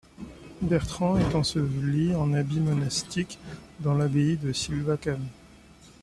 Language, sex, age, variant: French, male, 40-49, Français de métropole